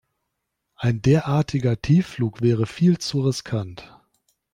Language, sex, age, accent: German, male, 30-39, Deutschland Deutsch